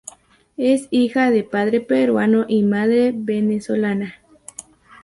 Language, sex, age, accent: Spanish, female, under 19, América central